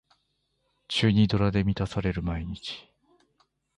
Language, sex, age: Japanese, male, 50-59